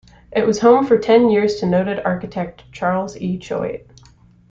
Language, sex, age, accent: English, female, 19-29, United States English